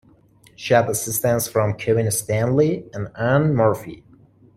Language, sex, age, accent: English, male, 19-29, United States English